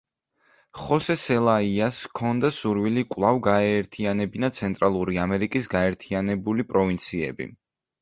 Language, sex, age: Georgian, male, under 19